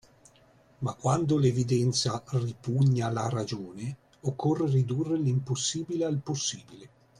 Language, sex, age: Italian, male, 30-39